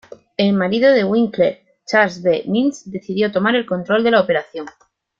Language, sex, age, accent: Spanish, female, 40-49, España: Sur peninsular (Andalucia, Extremadura, Murcia)